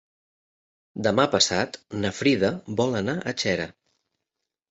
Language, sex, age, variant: Catalan, male, 30-39, Central